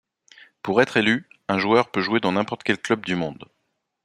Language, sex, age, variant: French, male, 40-49, Français de métropole